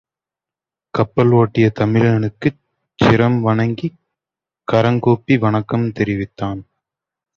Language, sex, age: Tamil, male, 19-29